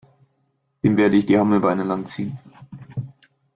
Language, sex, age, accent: German, male, 19-29, Deutschland Deutsch